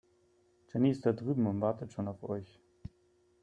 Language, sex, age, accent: German, male, 30-39, Deutschland Deutsch